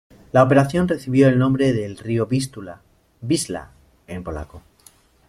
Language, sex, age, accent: Spanish, male, 30-39, España: Norte peninsular (Asturias, Castilla y León, Cantabria, País Vasco, Navarra, Aragón, La Rioja, Guadalajara, Cuenca)